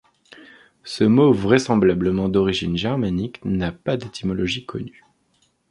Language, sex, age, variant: French, male, 30-39, Français de métropole